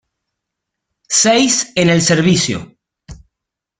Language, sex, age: Spanish, male, 40-49